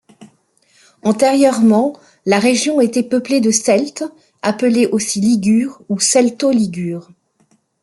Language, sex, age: French, female, 50-59